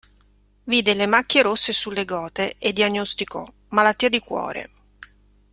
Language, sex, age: Italian, female, 50-59